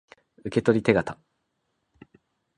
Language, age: Japanese, 19-29